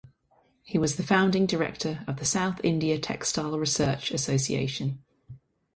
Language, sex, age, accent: English, female, 30-39, England English